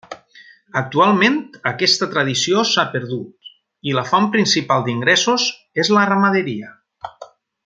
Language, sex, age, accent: Catalan, male, 40-49, valencià